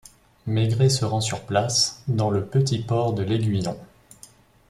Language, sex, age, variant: French, male, 19-29, Français de métropole